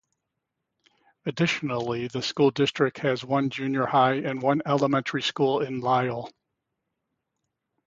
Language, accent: English, United States English